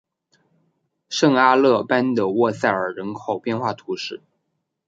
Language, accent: Chinese, 出生地：浙江省